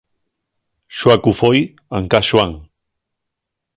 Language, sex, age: Asturian, male, 40-49